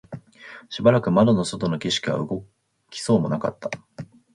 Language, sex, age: Japanese, male, 19-29